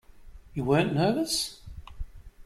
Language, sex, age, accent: English, male, 50-59, Australian English